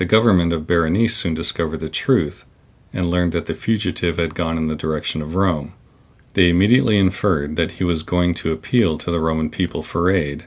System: none